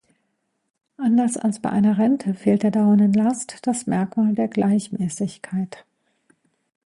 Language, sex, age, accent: German, female, 50-59, Deutschland Deutsch